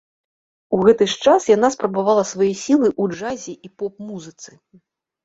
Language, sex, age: Belarusian, female, 40-49